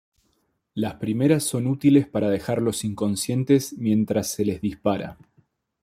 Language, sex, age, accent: Spanish, male, 30-39, Rioplatense: Argentina, Uruguay, este de Bolivia, Paraguay